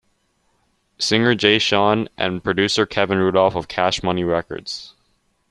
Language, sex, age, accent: English, male, under 19, United States English